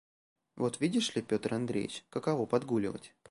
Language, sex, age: Russian, male, 30-39